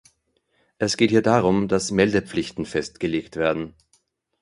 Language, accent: German, Österreichisches Deutsch